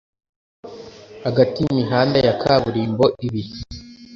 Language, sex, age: Kinyarwanda, male, under 19